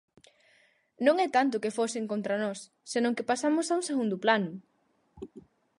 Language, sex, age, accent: Galician, female, under 19, Central (gheada)